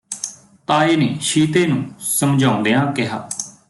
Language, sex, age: Punjabi, male, 30-39